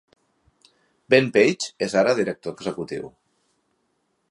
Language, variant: Catalan, Central